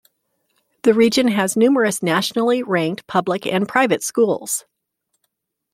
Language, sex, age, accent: English, female, 50-59, United States English